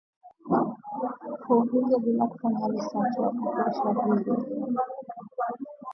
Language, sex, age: Swahili, female, 19-29